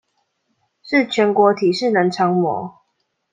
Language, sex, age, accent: Chinese, female, 19-29, 出生地：彰化縣